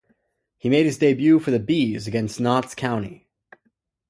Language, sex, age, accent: English, male, 19-29, United States English